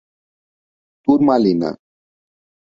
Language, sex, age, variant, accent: Portuguese, male, 50-59, Portuguese (Brasil), Paulista